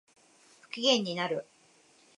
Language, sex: Japanese, female